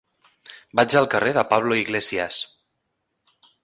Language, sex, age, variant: Catalan, male, 19-29, Central